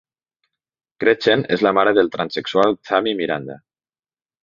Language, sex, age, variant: Catalan, male, 19-29, Nord-Occidental